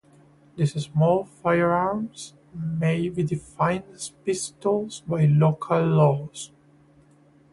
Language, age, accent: English, 19-29, United States English